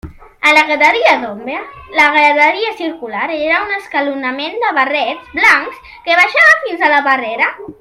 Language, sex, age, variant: Catalan, male, under 19, Central